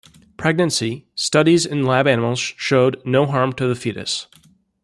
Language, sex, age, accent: English, male, 30-39, United States English